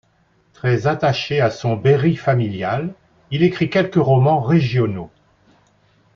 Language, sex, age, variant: French, male, 60-69, Français de métropole